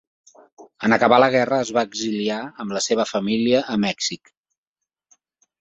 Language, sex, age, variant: Catalan, male, 50-59, Central